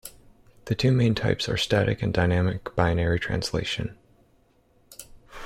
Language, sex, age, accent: English, male, 19-29, United States English